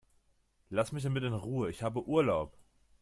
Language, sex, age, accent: German, male, 19-29, Deutschland Deutsch